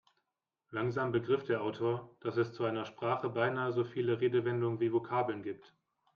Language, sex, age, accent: German, male, 19-29, Deutschland Deutsch